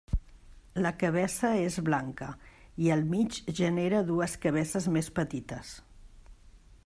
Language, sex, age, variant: Catalan, female, 50-59, Central